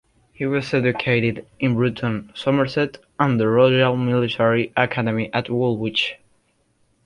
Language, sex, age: English, male, under 19